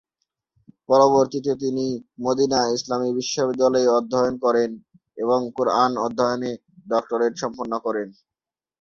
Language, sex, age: Bengali, male, 19-29